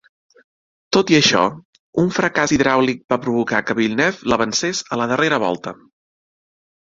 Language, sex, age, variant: Catalan, male, 30-39, Central